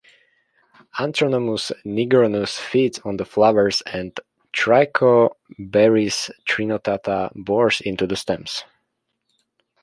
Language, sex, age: English, male, under 19